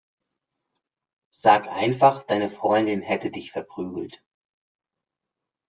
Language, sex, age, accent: German, male, 50-59, Deutschland Deutsch